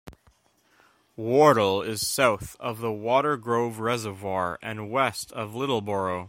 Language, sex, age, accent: English, male, 19-29, Canadian English